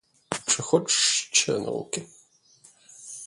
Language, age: Ukrainian, 19-29